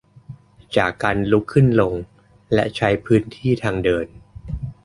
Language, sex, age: Thai, male, 30-39